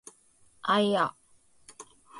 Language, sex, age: Japanese, female, 19-29